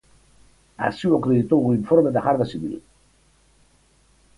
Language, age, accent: Galician, 70-79, Atlántico (seseo e gheada)